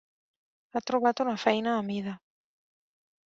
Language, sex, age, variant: Catalan, female, 30-39, Central